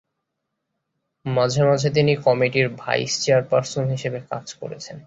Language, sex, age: Bengali, male, 19-29